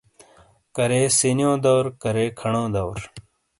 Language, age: Shina, 30-39